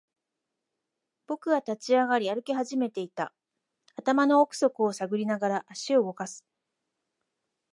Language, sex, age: Japanese, female, 50-59